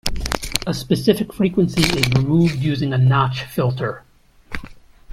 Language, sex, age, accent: English, male, 50-59, United States English